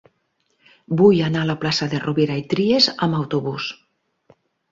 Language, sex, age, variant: Catalan, female, 50-59, Nord-Occidental